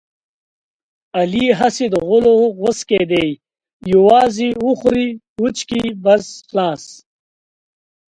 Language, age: Pashto, 19-29